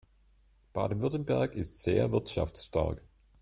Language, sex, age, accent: German, male, 40-49, Deutschland Deutsch